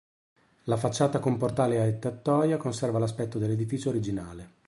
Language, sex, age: Italian, male, 40-49